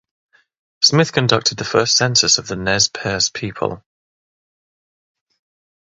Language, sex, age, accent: English, male, 30-39, England English